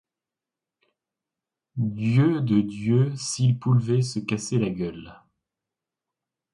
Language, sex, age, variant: French, male, 19-29, Français de métropole